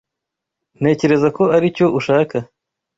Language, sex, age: Kinyarwanda, male, 19-29